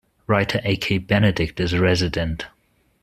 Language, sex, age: English, male, 30-39